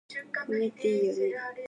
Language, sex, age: Japanese, female, 19-29